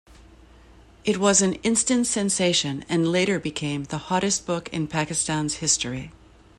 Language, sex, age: English, female, 50-59